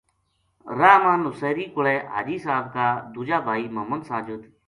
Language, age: Gujari, 40-49